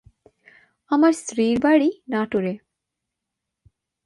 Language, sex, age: Bengali, female, 19-29